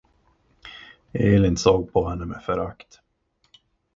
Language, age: Swedish, 30-39